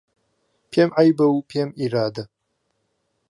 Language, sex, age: Central Kurdish, male, 19-29